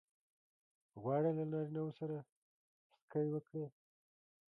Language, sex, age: Pashto, male, 30-39